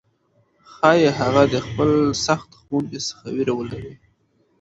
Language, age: Pashto, 19-29